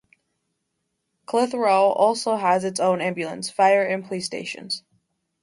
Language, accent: English, United States English